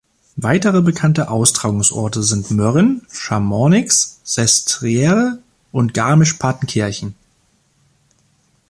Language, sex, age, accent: German, male, 19-29, Deutschland Deutsch